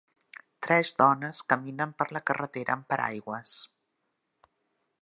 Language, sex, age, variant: Catalan, female, 50-59, Central